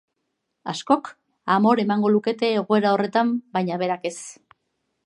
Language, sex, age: Basque, female, 50-59